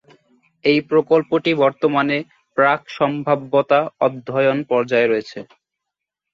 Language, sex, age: Bengali, male, 19-29